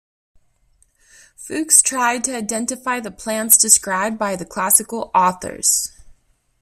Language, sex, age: English, female, 19-29